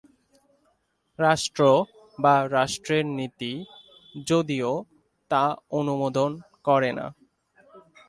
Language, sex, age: Bengali, male, 19-29